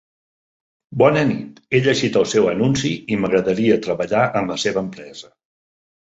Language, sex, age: Catalan, male, 50-59